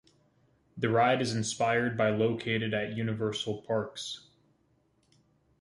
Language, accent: English, United States English